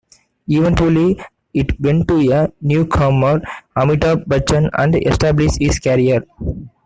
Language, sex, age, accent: English, male, 19-29, United States English